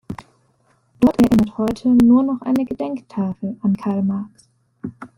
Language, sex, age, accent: German, female, 19-29, Deutschland Deutsch